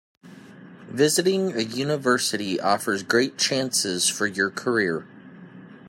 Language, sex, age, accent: English, male, 30-39, United States English